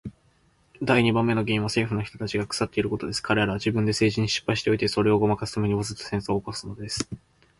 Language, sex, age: Japanese, male, 19-29